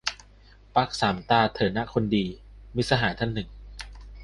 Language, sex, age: Thai, male, 19-29